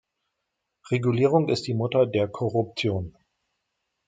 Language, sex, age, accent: German, male, 50-59, Deutschland Deutsch